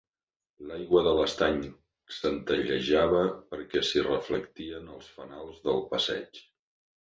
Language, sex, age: Catalan, male, 50-59